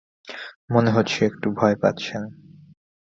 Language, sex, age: Bengali, male, 19-29